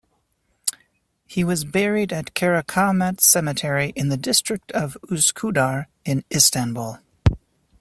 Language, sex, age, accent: English, male, 30-39, United States English